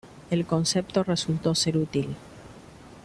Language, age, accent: Spanish, 50-59, Rioplatense: Argentina, Uruguay, este de Bolivia, Paraguay